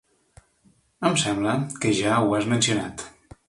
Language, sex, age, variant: Catalan, male, 40-49, Nord-Occidental